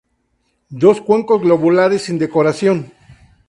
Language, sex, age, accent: Spanish, male, 50-59, México